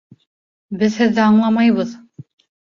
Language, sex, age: Bashkir, female, 30-39